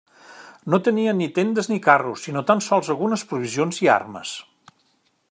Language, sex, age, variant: Catalan, male, 50-59, Central